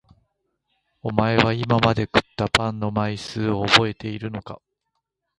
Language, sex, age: Japanese, male, 50-59